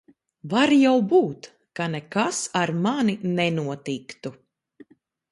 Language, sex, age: Latvian, female, 19-29